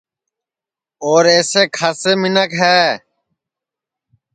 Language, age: Sansi, 19-29